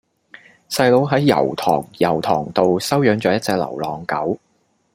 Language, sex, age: Cantonese, male, 19-29